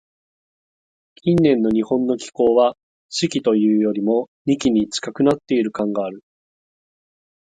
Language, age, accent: Japanese, 19-29, 関西弁